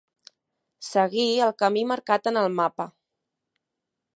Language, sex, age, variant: Catalan, female, 19-29, Central